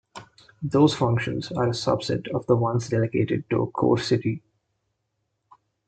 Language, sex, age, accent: English, male, 19-29, India and South Asia (India, Pakistan, Sri Lanka)